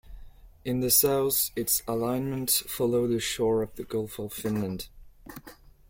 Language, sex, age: English, male, 19-29